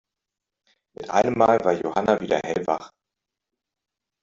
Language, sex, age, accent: German, male, 40-49, Deutschland Deutsch